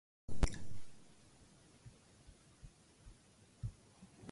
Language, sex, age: Ganda, male, 19-29